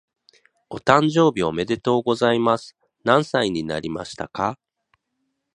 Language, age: Japanese, 50-59